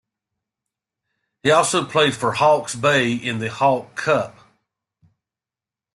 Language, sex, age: English, male, 50-59